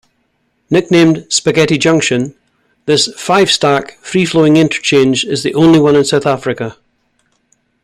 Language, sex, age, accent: English, male, 60-69, Scottish English